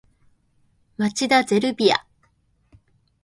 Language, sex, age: Japanese, female, 19-29